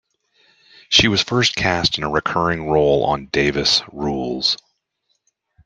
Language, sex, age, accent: English, male, 40-49, United States English